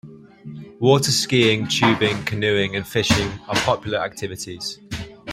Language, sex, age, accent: English, male, 19-29, Welsh English